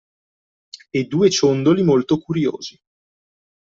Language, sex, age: Italian, male, 30-39